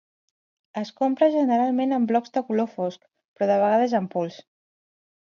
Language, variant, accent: Catalan, Central, central